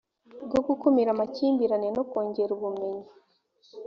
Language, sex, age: Kinyarwanda, female, 19-29